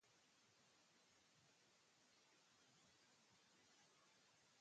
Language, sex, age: Spanish, male, under 19